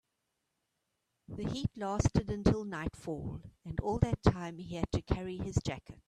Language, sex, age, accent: English, female, 50-59, Southern African (South Africa, Zimbabwe, Namibia)